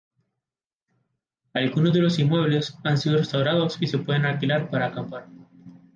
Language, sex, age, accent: Spanish, male, 19-29, América central